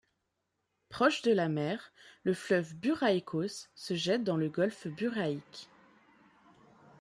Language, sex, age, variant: French, female, 19-29, Français de métropole